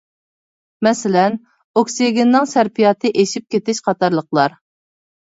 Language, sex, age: Uyghur, female, 30-39